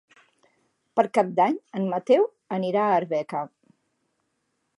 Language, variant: Catalan, Central